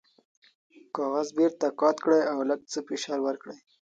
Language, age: Pashto, 19-29